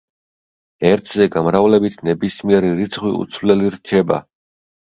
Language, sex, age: Georgian, male, 30-39